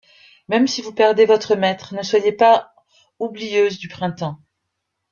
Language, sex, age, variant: French, female, 50-59, Français de métropole